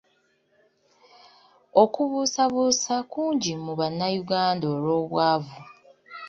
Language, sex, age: Ganda, female, 19-29